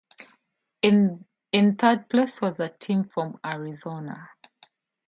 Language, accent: English, United States English